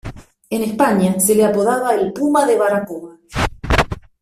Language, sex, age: Spanish, female, 40-49